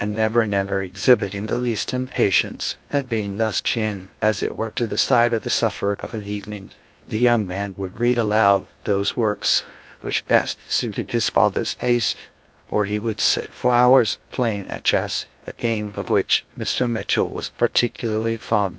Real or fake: fake